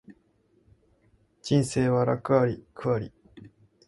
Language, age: Japanese, 19-29